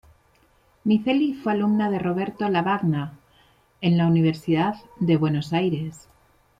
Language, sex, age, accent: Spanish, female, 50-59, España: Centro-Sur peninsular (Madrid, Toledo, Castilla-La Mancha)